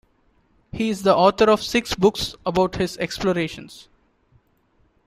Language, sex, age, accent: English, male, 19-29, India and South Asia (India, Pakistan, Sri Lanka)